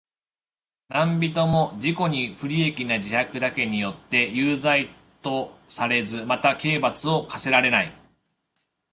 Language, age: Japanese, 40-49